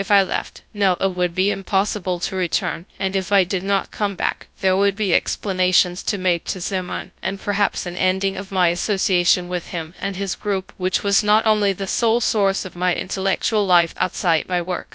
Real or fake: fake